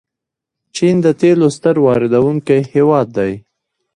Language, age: Pashto, 19-29